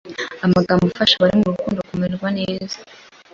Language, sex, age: Kinyarwanda, female, 19-29